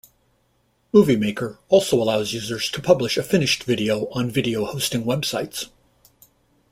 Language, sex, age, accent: English, male, 60-69, United States English